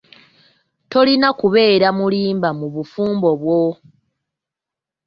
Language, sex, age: Ganda, female, 19-29